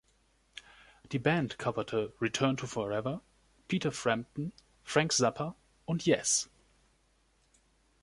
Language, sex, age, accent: German, male, 30-39, Deutschland Deutsch